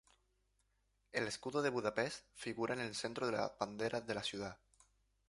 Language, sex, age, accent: Spanish, male, 19-29, España: Islas Canarias